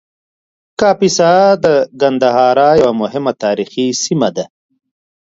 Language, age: Pashto, 30-39